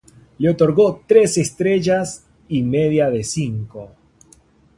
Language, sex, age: Spanish, male, 19-29